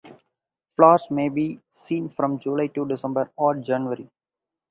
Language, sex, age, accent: English, male, 19-29, India and South Asia (India, Pakistan, Sri Lanka)